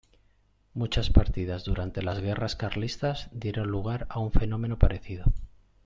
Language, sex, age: Spanish, male, 50-59